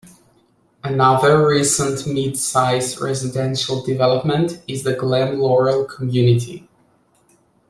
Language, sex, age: English, male, 19-29